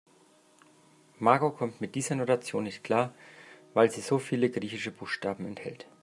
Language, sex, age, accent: German, male, 30-39, Deutschland Deutsch